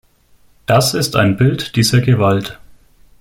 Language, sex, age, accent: German, male, 19-29, Deutschland Deutsch